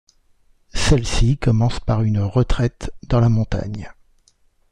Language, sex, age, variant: French, male, 50-59, Français de métropole